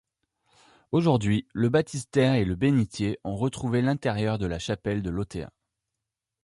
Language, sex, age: French, male, 30-39